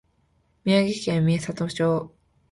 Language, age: Japanese, 19-29